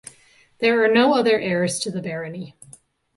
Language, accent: English, Canadian English